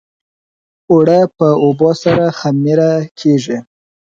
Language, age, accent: Pashto, 19-29, کندهارۍ لهجه